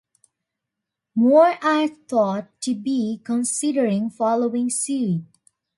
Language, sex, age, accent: English, female, under 19, United States English